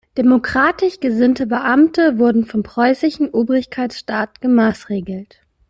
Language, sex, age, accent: German, female, 30-39, Deutschland Deutsch